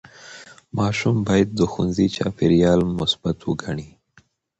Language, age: Pashto, 30-39